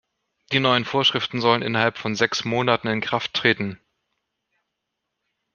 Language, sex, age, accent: German, male, 40-49, Deutschland Deutsch